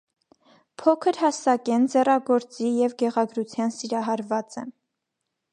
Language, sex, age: Armenian, female, 19-29